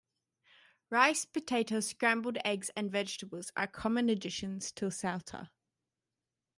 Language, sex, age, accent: English, female, 19-29, Australian English